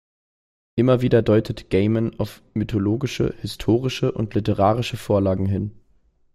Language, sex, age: German, male, 19-29